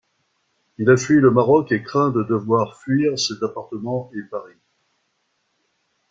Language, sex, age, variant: French, male, 60-69, Français de métropole